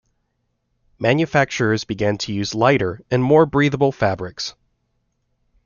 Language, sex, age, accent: English, male, 30-39, United States English